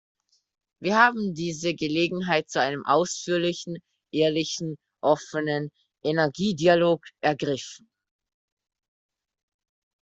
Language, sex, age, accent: German, male, under 19, Österreichisches Deutsch